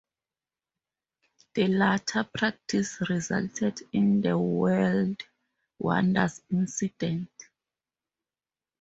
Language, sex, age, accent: English, female, 30-39, Southern African (South Africa, Zimbabwe, Namibia)